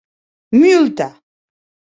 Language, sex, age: Occitan, female, 40-49